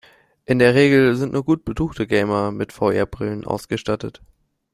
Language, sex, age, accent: German, male, 19-29, Deutschland Deutsch